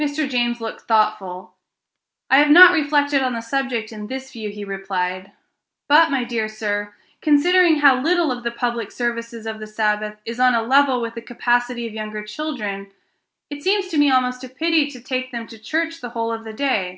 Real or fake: real